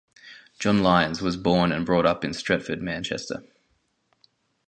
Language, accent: English, Australian English